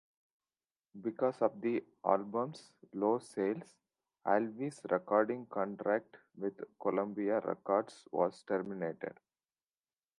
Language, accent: English, India and South Asia (India, Pakistan, Sri Lanka)